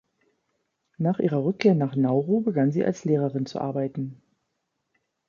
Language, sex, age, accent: German, female, 50-59, Deutschland Deutsch